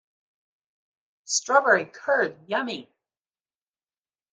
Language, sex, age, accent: English, female, 50-59, United States English